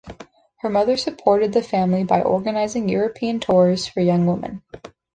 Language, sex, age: English, female, 19-29